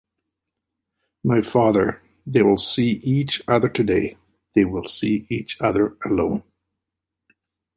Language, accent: English, Canadian English